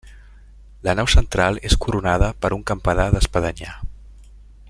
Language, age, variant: Catalan, 19-29, Central